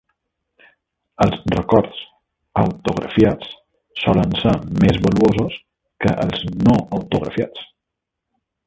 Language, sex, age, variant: Catalan, male, 40-49, Balear